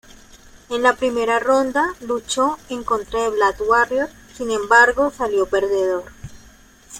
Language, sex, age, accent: Spanish, female, 19-29, Caribe: Cuba, Venezuela, Puerto Rico, República Dominicana, Panamá, Colombia caribeña, México caribeño, Costa del golfo de México